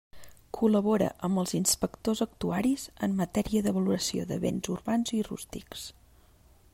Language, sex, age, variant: Catalan, female, 30-39, Central